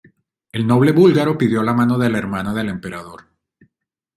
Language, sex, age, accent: Spanish, male, 40-49, Caribe: Cuba, Venezuela, Puerto Rico, República Dominicana, Panamá, Colombia caribeña, México caribeño, Costa del golfo de México